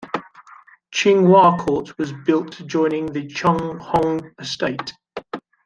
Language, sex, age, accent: English, male, 30-39, England English